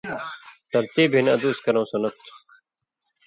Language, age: Indus Kohistani, 19-29